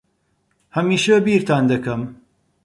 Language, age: Central Kurdish, 30-39